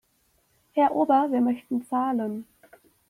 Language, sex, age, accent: German, female, 19-29, Deutschland Deutsch